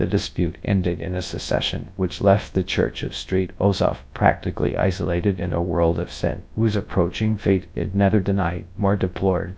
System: TTS, GradTTS